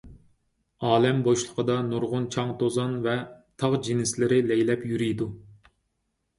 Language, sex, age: Uyghur, male, 30-39